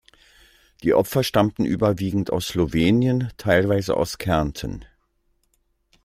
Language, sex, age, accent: German, male, 60-69, Deutschland Deutsch